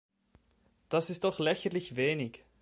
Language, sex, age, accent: German, male, 19-29, Schweizerdeutsch